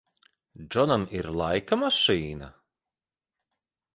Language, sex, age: Latvian, male, 30-39